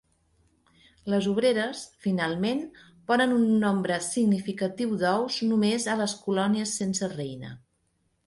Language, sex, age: Catalan, female, 50-59